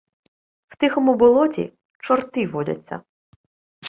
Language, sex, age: Ukrainian, female, 19-29